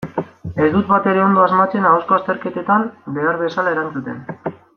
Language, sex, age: Basque, male, 19-29